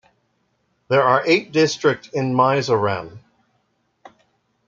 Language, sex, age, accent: English, male, 40-49, United States English